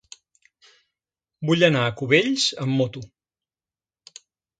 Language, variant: Catalan, Central